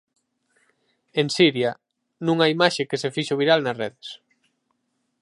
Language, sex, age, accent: Galician, male, 19-29, Central (gheada)